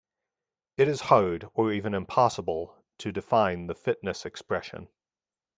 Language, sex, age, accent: English, male, 30-39, United States English